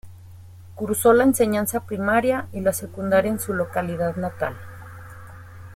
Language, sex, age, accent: Spanish, female, 30-39, México